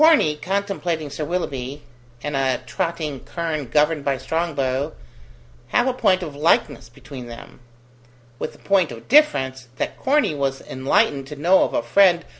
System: none